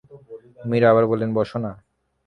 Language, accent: Bengali, প্রমিত; চলিত